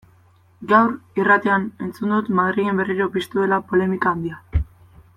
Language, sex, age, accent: Basque, female, 19-29, Mendebalekoa (Araba, Bizkaia, Gipuzkoako mendebaleko herri batzuk)